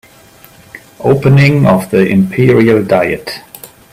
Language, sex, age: English, male, 40-49